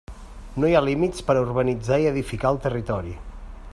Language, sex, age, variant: Catalan, male, 30-39, Central